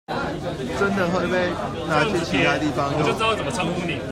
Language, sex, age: Chinese, male, 30-39